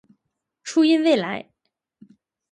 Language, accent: Chinese, 出生地：吉林省